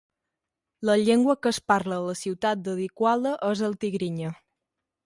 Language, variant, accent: Catalan, Balear, balear